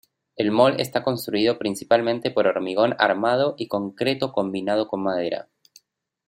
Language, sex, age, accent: Spanish, male, 30-39, Rioplatense: Argentina, Uruguay, este de Bolivia, Paraguay